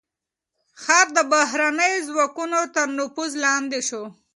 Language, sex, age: Pashto, female, 19-29